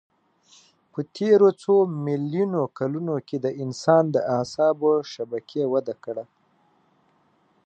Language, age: Pashto, 30-39